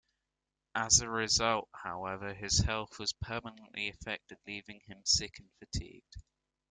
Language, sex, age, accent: English, male, under 19, England English